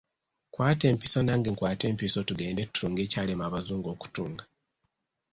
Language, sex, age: Ganda, male, 90+